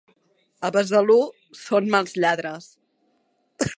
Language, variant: Catalan, Nord-Occidental